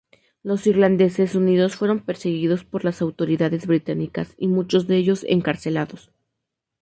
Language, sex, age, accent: Spanish, female, 19-29, México